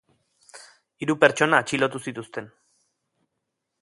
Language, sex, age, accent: Basque, male, 30-39, Erdialdekoa edo Nafarra (Gipuzkoa, Nafarroa)